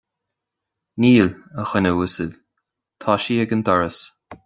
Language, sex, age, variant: Irish, male, 30-39, Gaeilge Chonnacht